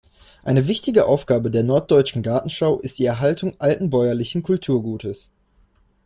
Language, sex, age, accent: German, male, 19-29, Deutschland Deutsch